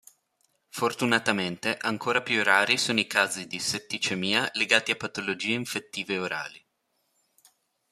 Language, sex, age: Italian, male, under 19